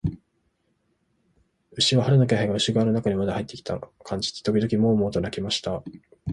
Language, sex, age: Japanese, male, 19-29